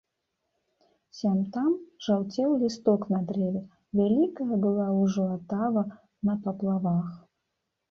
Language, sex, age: Belarusian, female, 30-39